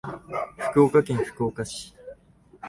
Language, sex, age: Japanese, male, 19-29